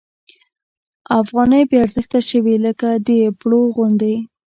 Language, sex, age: Pashto, female, under 19